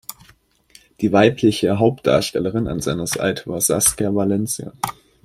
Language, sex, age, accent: German, male, under 19, Deutschland Deutsch